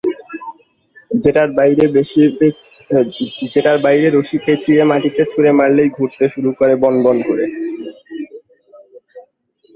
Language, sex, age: Bengali, male, 19-29